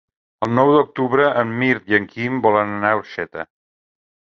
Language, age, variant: Catalan, 60-69, Central